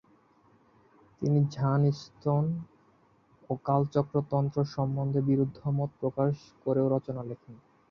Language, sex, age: Bengali, male, 19-29